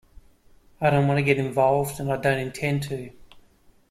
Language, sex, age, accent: English, male, 50-59, Australian English